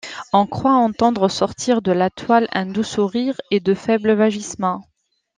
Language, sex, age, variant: French, female, 30-39, Français de métropole